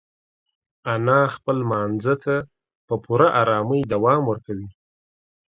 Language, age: Pashto, 30-39